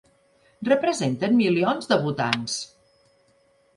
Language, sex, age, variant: Catalan, female, 50-59, Central